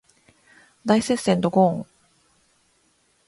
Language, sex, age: Japanese, female, 19-29